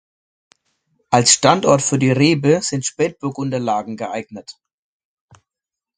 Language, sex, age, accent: German, male, 40-49, Deutschland Deutsch